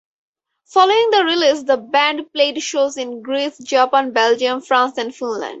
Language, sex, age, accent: English, female, 19-29, United States English